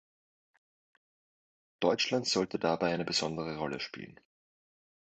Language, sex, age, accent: German, male, 19-29, Österreichisches Deutsch